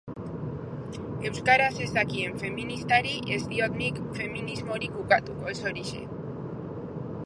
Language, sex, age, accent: Basque, female, 40-49, Mendebalekoa (Araba, Bizkaia, Gipuzkoako mendebaleko herri batzuk)